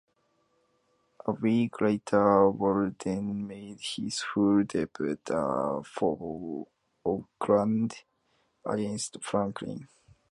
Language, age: English, 19-29